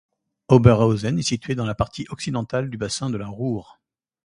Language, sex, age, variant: French, male, 40-49, Français de métropole